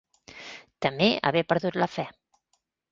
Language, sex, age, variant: Catalan, female, 50-59, Central